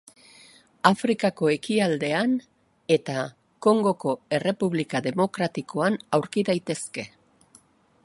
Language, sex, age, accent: Basque, female, 60-69, Erdialdekoa edo Nafarra (Gipuzkoa, Nafarroa)